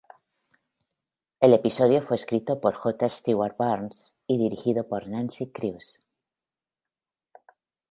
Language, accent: Spanish, España: Centro-Sur peninsular (Madrid, Toledo, Castilla-La Mancha)